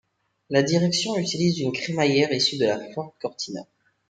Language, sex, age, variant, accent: French, male, 19-29, Français des départements et régions d'outre-mer, Français de Guadeloupe